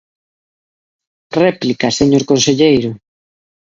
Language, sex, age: Galician, female, 40-49